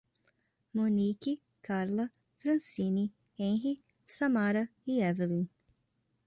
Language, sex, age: Portuguese, female, 30-39